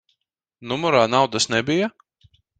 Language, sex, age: Latvian, male, 19-29